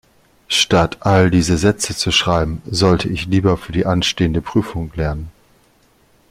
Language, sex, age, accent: German, male, 40-49, Deutschland Deutsch